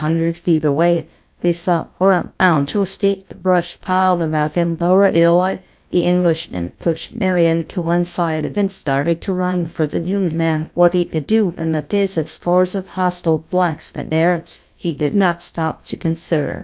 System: TTS, GlowTTS